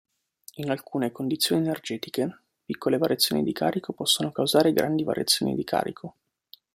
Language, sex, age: Italian, male, 19-29